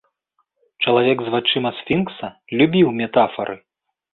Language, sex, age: Belarusian, male, 30-39